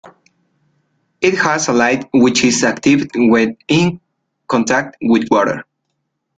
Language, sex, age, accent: English, male, 19-29, England English